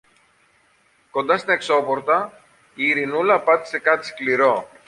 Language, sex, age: Greek, male, 40-49